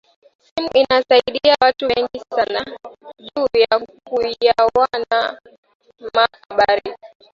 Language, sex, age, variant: Swahili, female, 19-29, Kiswahili cha Bara ya Kenya